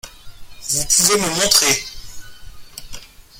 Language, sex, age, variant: French, male, 40-49, Français de métropole